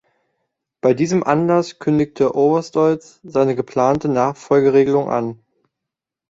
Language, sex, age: German, male, 19-29